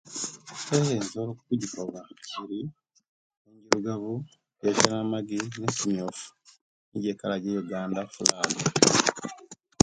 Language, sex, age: Kenyi, male, 30-39